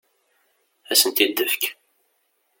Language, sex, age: Kabyle, male, 30-39